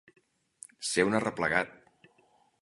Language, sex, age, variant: Catalan, male, 60-69, Central